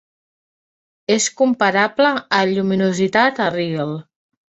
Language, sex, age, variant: Catalan, female, 40-49, Central